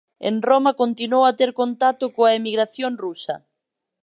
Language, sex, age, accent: Galician, female, 19-29, Atlántico (seseo e gheada)